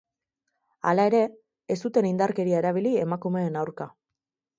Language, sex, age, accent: Basque, female, 19-29, Mendebalekoa (Araba, Bizkaia, Gipuzkoako mendebaleko herri batzuk)